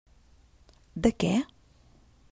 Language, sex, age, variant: Catalan, female, 30-39, Central